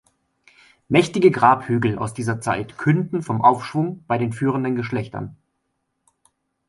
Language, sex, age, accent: German, male, 40-49, Deutschland Deutsch